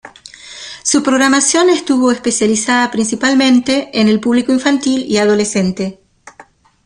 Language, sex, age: Spanish, female, 50-59